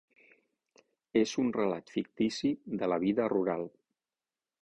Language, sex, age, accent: Catalan, male, 50-59, balear; central